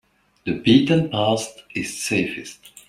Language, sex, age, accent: English, male, 30-39, Canadian English